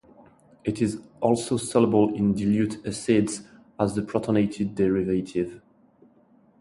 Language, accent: English, french accent